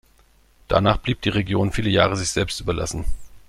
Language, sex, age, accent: German, male, 40-49, Deutschland Deutsch